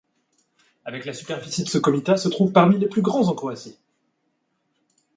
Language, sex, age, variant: French, male, 19-29, Français de métropole